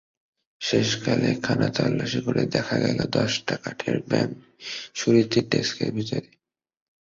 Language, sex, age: Bengali, male, under 19